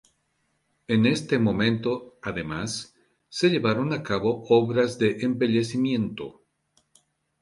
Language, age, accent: Spanish, 50-59, Andino-Pacífico: Colombia, Perú, Ecuador, oeste de Bolivia y Venezuela andina